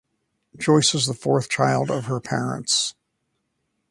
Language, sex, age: English, male, 60-69